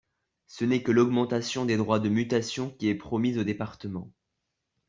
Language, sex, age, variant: French, male, under 19, Français de métropole